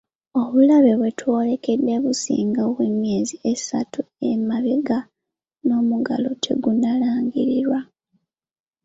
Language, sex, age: Ganda, female, under 19